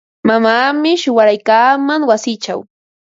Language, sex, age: Ambo-Pasco Quechua, female, 30-39